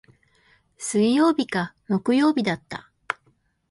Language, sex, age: Japanese, female, 19-29